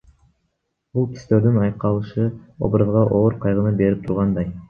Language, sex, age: Kyrgyz, male, 19-29